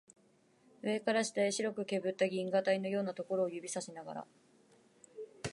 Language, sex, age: Japanese, female, 19-29